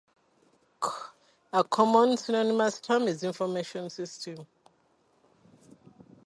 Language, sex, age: English, female, 19-29